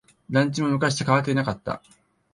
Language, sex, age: Japanese, male, 19-29